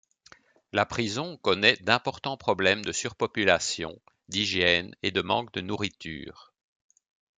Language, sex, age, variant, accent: French, male, 40-49, Français d'Europe, Français de Belgique